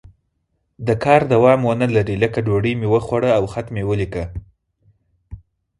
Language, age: Pashto, 19-29